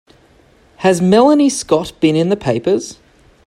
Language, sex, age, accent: English, male, 30-39, Australian English